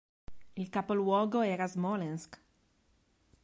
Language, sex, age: Italian, female, 30-39